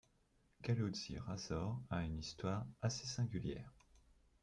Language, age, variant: French, 30-39, Français de métropole